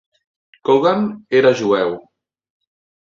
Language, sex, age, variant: Catalan, male, 40-49, Central